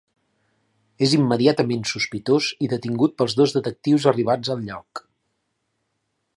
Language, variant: Catalan, Central